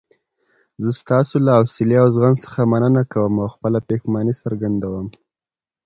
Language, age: Pashto, under 19